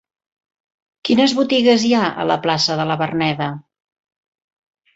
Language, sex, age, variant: Catalan, female, 60-69, Central